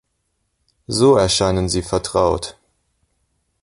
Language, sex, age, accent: German, male, 19-29, Deutschland Deutsch